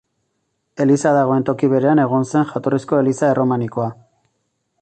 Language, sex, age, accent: Basque, male, 40-49, Erdialdekoa edo Nafarra (Gipuzkoa, Nafarroa)